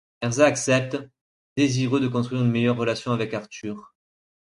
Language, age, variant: French, 30-39, Français de métropole